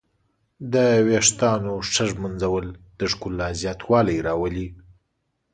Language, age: Pashto, 30-39